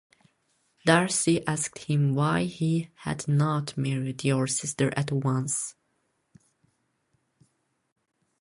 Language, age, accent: English, under 19, United States English